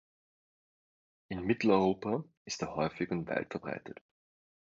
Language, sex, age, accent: German, male, 19-29, Österreichisches Deutsch